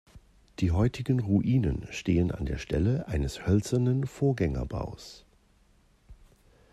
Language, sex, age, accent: German, male, 40-49, Deutschland Deutsch